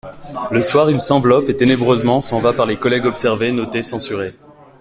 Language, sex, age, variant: French, male, 19-29, Français de métropole